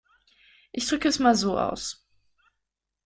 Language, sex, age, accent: German, female, 19-29, Deutschland Deutsch